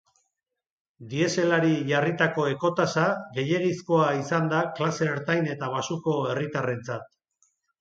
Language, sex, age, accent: Basque, male, 50-59, Mendebalekoa (Araba, Bizkaia, Gipuzkoako mendebaleko herri batzuk)